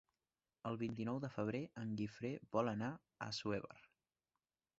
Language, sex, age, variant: Catalan, male, 19-29, Nord-Occidental